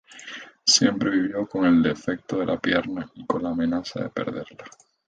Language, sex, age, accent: Spanish, male, 19-29, Caribe: Cuba, Venezuela, Puerto Rico, República Dominicana, Panamá, Colombia caribeña, México caribeño, Costa del golfo de México